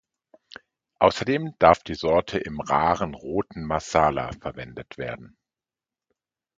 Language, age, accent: German, 50-59, Deutschland Deutsch